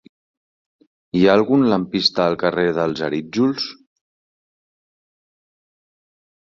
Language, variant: Catalan, Central